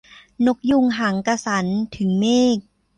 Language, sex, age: Thai, female, 30-39